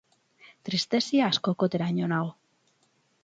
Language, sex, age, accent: Basque, female, 30-39, Mendebalekoa (Araba, Bizkaia, Gipuzkoako mendebaleko herri batzuk)